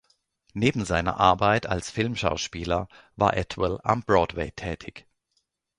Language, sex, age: German, male, 40-49